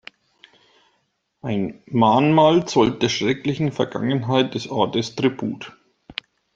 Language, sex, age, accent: German, male, 40-49, Deutschland Deutsch